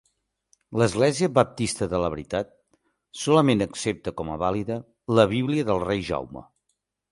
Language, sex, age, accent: Catalan, male, 50-59, Girona